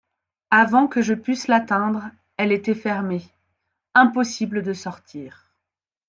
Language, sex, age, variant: French, female, 30-39, Français de métropole